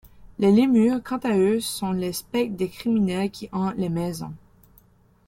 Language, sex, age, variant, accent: French, female, under 19, Français d'Amérique du Nord, Français du Canada